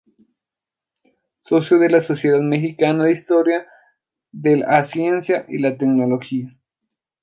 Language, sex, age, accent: Spanish, male, 19-29, Andino-Pacífico: Colombia, Perú, Ecuador, oeste de Bolivia y Venezuela andina